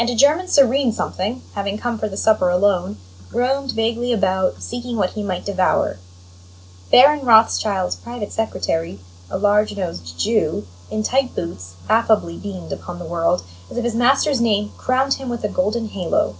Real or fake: real